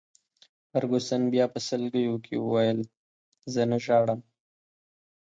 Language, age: Pashto, 19-29